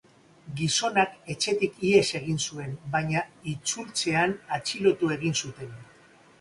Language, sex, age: Basque, male, 50-59